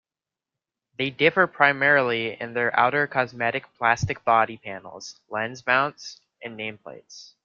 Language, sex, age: English, male, under 19